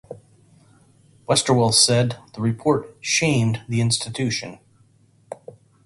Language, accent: English, United States English